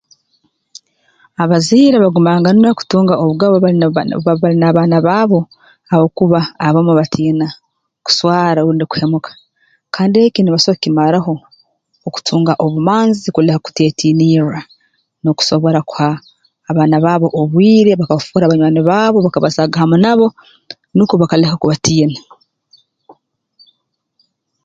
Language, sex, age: Tooro, female, 30-39